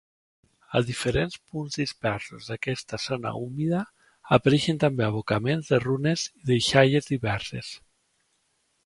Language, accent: Catalan, valencià